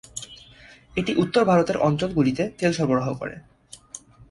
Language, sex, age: Bengali, male, under 19